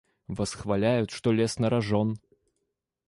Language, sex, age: Russian, male, 30-39